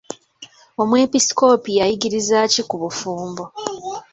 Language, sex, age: Ganda, female, 19-29